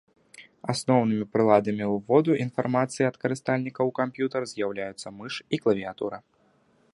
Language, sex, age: Belarusian, male, 19-29